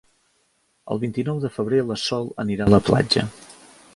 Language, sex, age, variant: Catalan, male, 50-59, Central